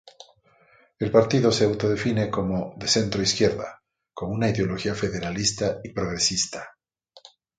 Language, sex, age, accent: Spanish, male, 50-59, Andino-Pacífico: Colombia, Perú, Ecuador, oeste de Bolivia y Venezuela andina